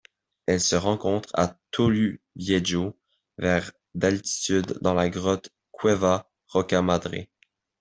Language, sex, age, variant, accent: French, male, under 19, Français d'Amérique du Nord, Français du Canada